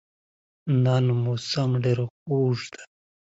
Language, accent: English, India and South Asia (India, Pakistan, Sri Lanka)